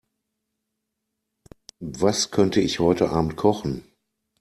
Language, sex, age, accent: German, male, 40-49, Deutschland Deutsch